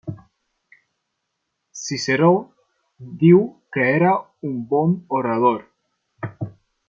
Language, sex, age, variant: Catalan, male, 19-29, Central